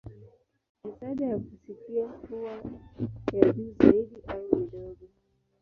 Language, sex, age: Swahili, female, 19-29